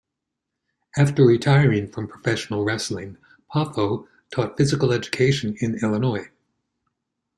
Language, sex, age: English, male, 60-69